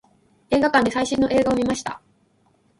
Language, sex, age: Japanese, female, 19-29